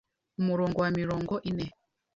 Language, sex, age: Kinyarwanda, female, 19-29